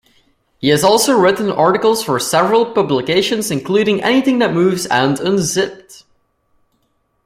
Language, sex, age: English, male, under 19